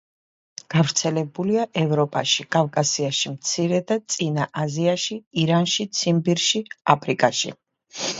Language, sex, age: Georgian, female, 40-49